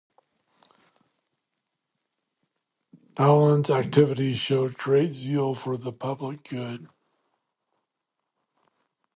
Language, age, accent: English, 60-69, United States English